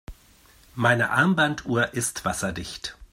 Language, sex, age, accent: German, male, 40-49, Deutschland Deutsch